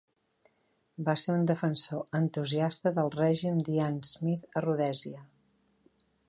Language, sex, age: Catalan, female, 50-59